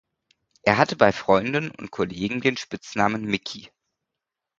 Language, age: German, 19-29